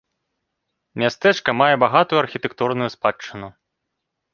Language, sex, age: Belarusian, male, 19-29